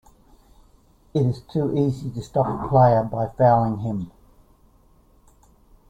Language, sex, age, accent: English, male, 70-79, Australian English